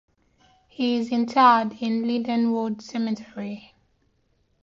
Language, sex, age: English, female, 30-39